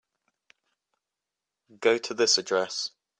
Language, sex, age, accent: English, male, 19-29, England English